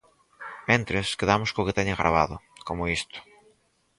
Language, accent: Galician, Normativo (estándar)